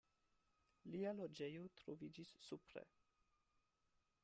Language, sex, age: Esperanto, male, 30-39